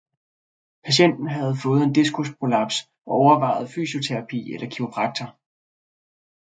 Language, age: Danish, 30-39